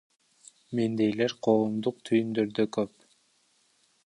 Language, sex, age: Kyrgyz, male, 19-29